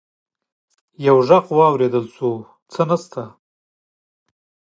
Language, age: Pashto, 40-49